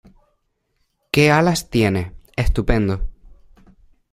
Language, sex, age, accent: Spanish, male, 19-29, España: Islas Canarias